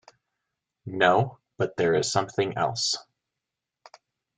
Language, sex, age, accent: English, male, 19-29, United States English